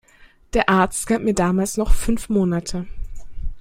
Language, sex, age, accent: German, female, 19-29, Deutschland Deutsch